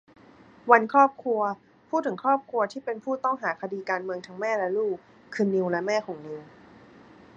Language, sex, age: Thai, female, 19-29